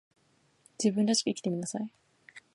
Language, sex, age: Japanese, female, under 19